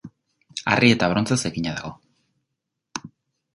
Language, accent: Basque, Erdialdekoa edo Nafarra (Gipuzkoa, Nafarroa)